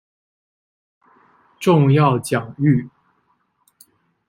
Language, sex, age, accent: Chinese, male, 19-29, 出生地：江苏省